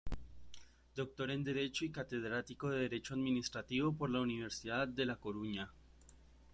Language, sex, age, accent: Spanish, male, under 19, Caribe: Cuba, Venezuela, Puerto Rico, República Dominicana, Panamá, Colombia caribeña, México caribeño, Costa del golfo de México